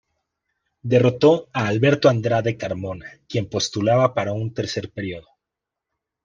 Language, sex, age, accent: Spanish, male, 30-39, México